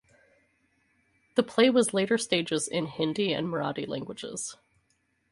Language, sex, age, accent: English, female, 30-39, United States English